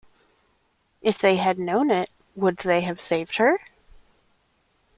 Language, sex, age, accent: English, male, 19-29, United States English